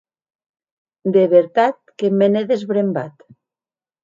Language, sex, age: Occitan, female, 50-59